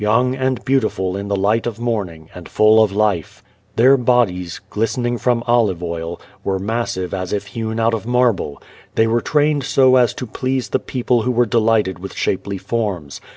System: none